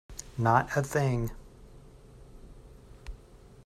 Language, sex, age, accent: English, male, 40-49, United States English